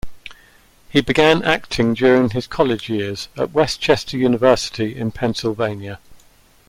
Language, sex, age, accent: English, male, 60-69, England English